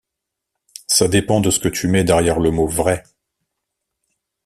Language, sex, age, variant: French, male, 40-49, Français de métropole